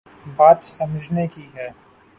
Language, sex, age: Urdu, male, 19-29